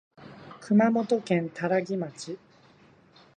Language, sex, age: Japanese, male, 30-39